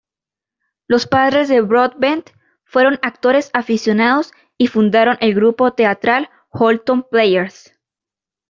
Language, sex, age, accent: Spanish, female, under 19, América central